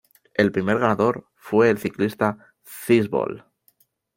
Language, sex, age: Spanish, male, 19-29